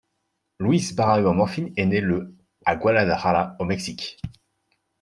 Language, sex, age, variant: French, male, 19-29, Français de métropole